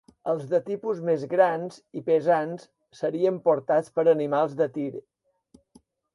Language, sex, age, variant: Catalan, male, 60-69, Balear